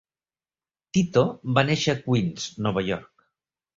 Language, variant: Catalan, Central